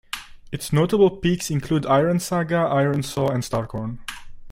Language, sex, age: English, male, 19-29